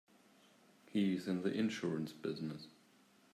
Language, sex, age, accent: English, male, 30-39, England English